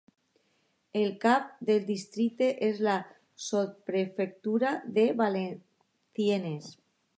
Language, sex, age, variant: Catalan, female, under 19, Alacantí